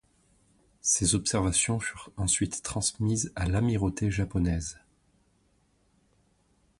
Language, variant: French, Français de métropole